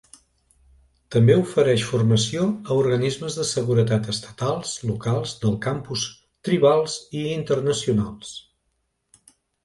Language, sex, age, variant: Catalan, male, 60-69, Central